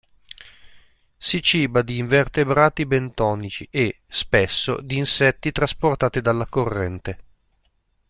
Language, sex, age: Italian, male, 40-49